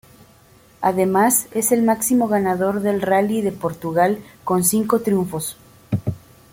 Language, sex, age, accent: Spanish, female, 30-39, México